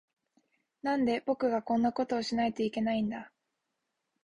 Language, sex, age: Japanese, female, 19-29